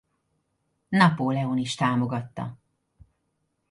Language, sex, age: Hungarian, female, 40-49